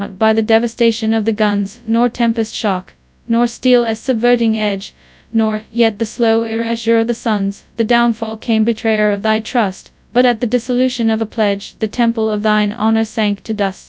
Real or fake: fake